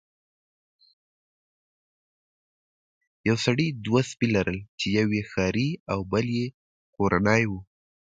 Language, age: Pashto, 19-29